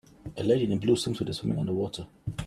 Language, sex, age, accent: English, male, 30-39, England English